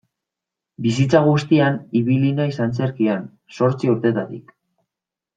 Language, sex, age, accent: Basque, male, 19-29, Mendebalekoa (Araba, Bizkaia, Gipuzkoako mendebaleko herri batzuk)